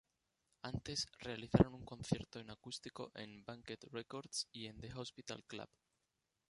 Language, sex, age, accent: Spanish, male, 19-29, España: Centro-Sur peninsular (Madrid, Toledo, Castilla-La Mancha)